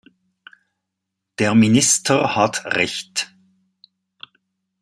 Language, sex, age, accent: German, male, 60-69, Schweizerdeutsch